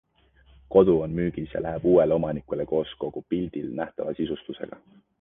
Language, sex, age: Estonian, male, 19-29